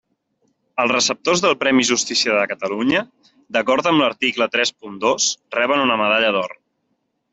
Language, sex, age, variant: Catalan, male, 19-29, Central